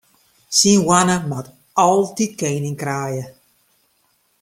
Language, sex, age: Western Frisian, female, 50-59